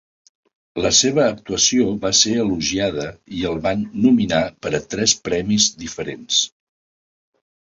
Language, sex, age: Catalan, male, 50-59